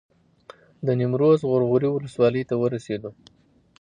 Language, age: Pashto, 30-39